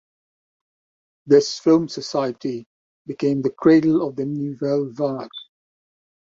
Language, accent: English, England English